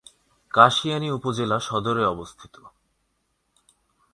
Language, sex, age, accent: Bengali, male, 19-29, Bangladeshi